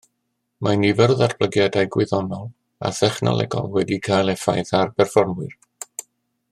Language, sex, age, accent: Welsh, male, 60-69, Y Deyrnas Unedig Cymraeg